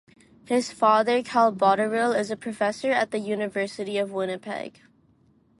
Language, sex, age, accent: English, female, under 19, United States English